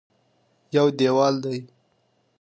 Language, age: Pashto, 19-29